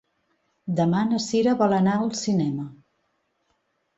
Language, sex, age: Catalan, female, 50-59